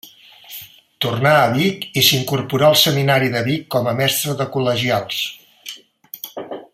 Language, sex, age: Catalan, male, 50-59